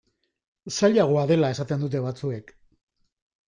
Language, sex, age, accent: Basque, male, 40-49, Mendebalekoa (Araba, Bizkaia, Gipuzkoako mendebaleko herri batzuk)